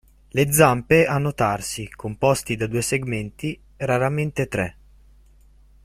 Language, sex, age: Italian, male, 19-29